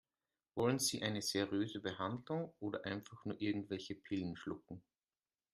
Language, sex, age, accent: German, male, 30-39, Österreichisches Deutsch